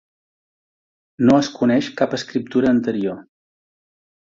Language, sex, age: Catalan, male, 40-49